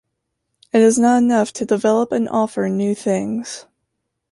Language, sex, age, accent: English, female, under 19, United States English